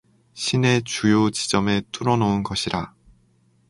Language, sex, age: Korean, male, 19-29